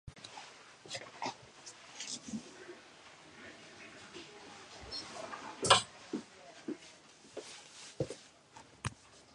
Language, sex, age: English, female, under 19